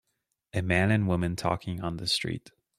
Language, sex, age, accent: English, male, 30-39, United States English